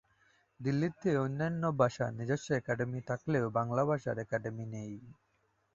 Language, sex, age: Bengali, male, 19-29